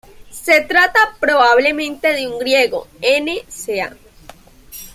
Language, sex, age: Spanish, female, 19-29